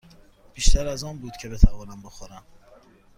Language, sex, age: Persian, male, 30-39